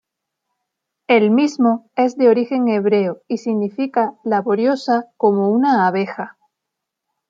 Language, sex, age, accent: Spanish, female, 30-39, España: Sur peninsular (Andalucia, Extremadura, Murcia)